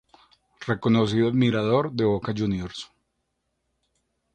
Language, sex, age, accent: Spanish, male, 40-49, Andino-Pacífico: Colombia, Perú, Ecuador, oeste de Bolivia y Venezuela andina